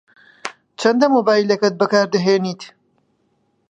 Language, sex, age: Central Kurdish, male, 19-29